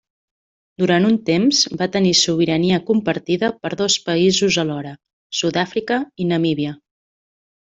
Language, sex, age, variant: Catalan, female, 40-49, Central